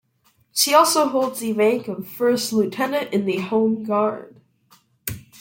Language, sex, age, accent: English, male, under 19, United States English